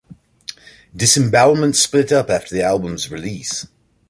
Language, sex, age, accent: English, male, 40-49, United States English